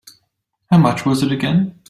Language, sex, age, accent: English, male, 30-39, Australian English